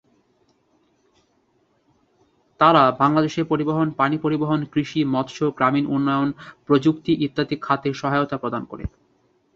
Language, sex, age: Bengali, male, 19-29